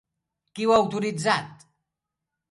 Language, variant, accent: Catalan, Central, central